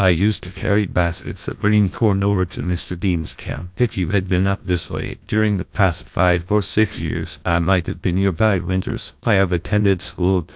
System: TTS, GlowTTS